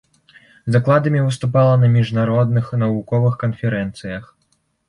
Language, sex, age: Belarusian, male, under 19